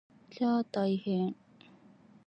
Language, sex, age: Japanese, female, 30-39